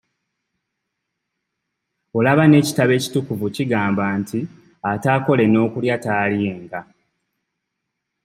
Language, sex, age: Ganda, male, 19-29